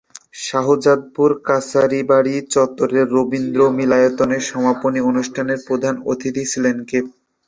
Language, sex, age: Bengali, male, 19-29